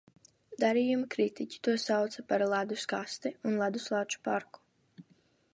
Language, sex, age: Latvian, female, under 19